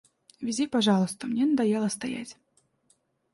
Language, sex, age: Russian, female, 19-29